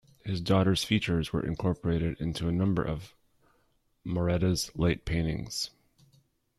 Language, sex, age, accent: English, male, 40-49, United States English